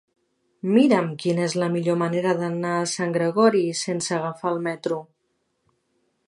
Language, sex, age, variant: Catalan, female, 30-39, Nord-Occidental